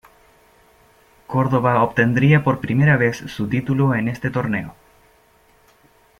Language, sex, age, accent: Spanish, male, 19-29, Chileno: Chile, Cuyo